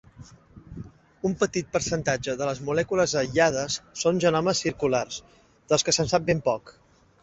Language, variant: Catalan, Central